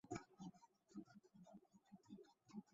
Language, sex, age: Bengali, female, 19-29